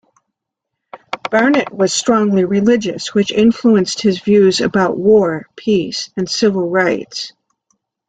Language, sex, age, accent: English, female, 70-79, United States English